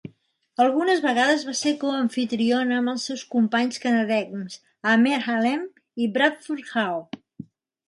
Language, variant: Catalan, Central